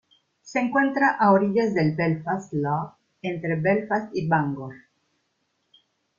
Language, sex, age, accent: Spanish, female, 40-49, México